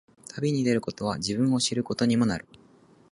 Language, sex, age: Japanese, male, 19-29